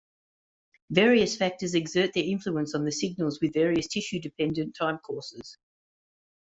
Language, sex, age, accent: English, female, 50-59, Australian English